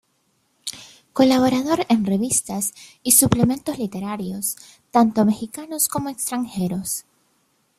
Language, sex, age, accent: Spanish, female, 19-29, América central